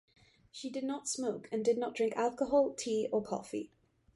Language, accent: English, Welsh English